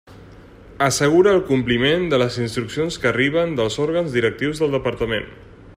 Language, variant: Catalan, Central